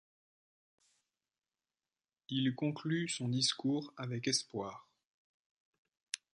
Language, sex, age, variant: French, male, 19-29, Français de métropole